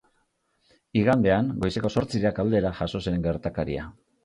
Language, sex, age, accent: Basque, male, 50-59, Mendebalekoa (Araba, Bizkaia, Gipuzkoako mendebaleko herri batzuk)